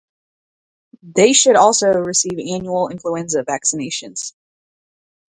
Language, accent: English, United States English